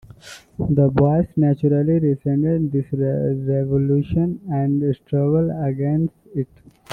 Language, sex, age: English, male, 19-29